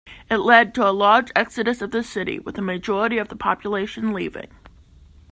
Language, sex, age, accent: English, female, 30-39, United States English